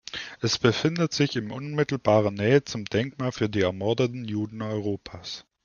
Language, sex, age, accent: German, male, 19-29, Deutschland Deutsch